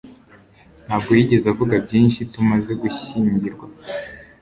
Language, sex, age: Kinyarwanda, male, 19-29